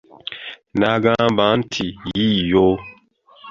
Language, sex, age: Ganda, male, 19-29